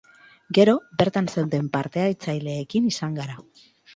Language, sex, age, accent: Basque, female, 30-39, Mendebalekoa (Araba, Bizkaia, Gipuzkoako mendebaleko herri batzuk)